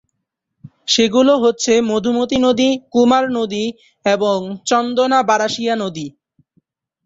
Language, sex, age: Bengali, male, 19-29